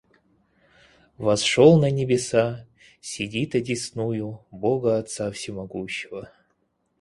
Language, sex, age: Russian, male, 30-39